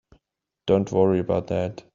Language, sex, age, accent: English, male, 30-39, United States English